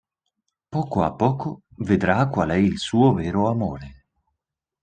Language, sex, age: Italian, male, 30-39